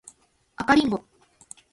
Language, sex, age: Japanese, female, 19-29